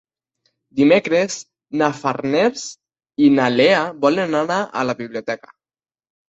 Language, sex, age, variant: Catalan, male, 19-29, Nord-Occidental